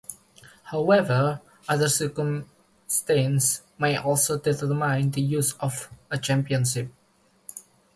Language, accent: English, indonesia